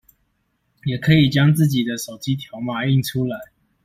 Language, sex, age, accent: Chinese, male, 19-29, 出生地：臺北市